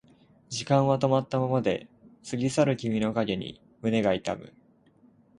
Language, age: Japanese, 19-29